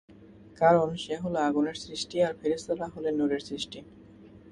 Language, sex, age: Bengali, male, 19-29